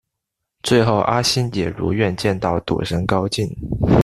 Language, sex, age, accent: Chinese, male, under 19, 出生地：广东省